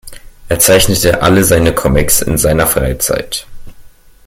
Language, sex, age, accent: German, male, under 19, Deutschland Deutsch